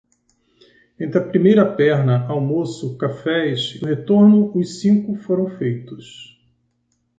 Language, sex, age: Portuguese, male, 60-69